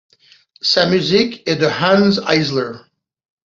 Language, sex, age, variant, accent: French, male, 40-49, Français d'Amérique du Nord, Français du Canada